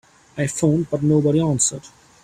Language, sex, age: English, male, 19-29